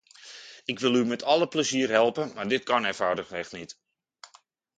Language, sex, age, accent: Dutch, male, 40-49, Nederlands Nederlands